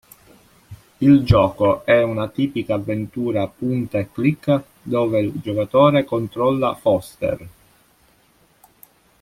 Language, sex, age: Italian, male, 40-49